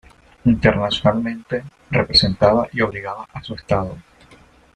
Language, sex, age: Spanish, male, 30-39